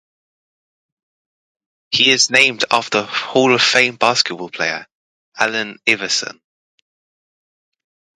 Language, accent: English, England English